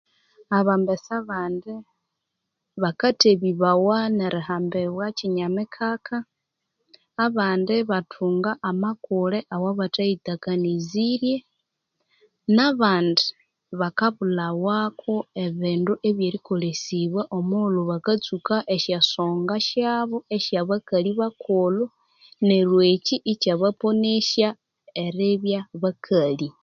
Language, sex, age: Konzo, female, 30-39